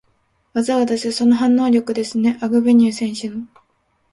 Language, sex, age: Japanese, female, 19-29